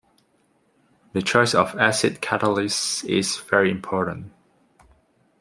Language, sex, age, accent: English, male, 19-29, Singaporean English